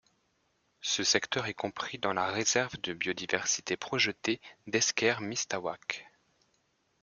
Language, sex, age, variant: French, male, 30-39, Français de métropole